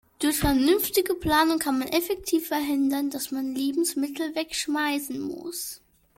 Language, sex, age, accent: German, male, under 19, Deutschland Deutsch